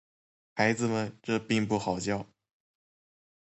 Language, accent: Chinese, 出生地：江苏省